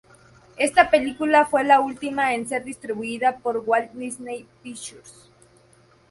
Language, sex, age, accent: Spanish, female, 19-29, México